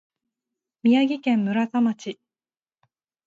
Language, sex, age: Japanese, female, 19-29